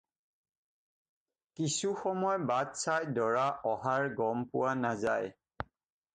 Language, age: Assamese, 40-49